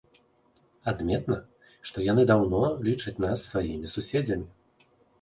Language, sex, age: Belarusian, male, 30-39